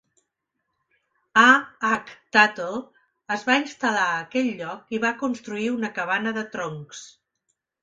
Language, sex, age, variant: Catalan, female, 50-59, Central